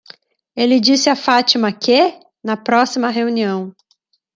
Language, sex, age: Portuguese, female, 30-39